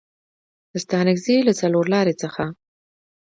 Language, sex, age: Pashto, female, 19-29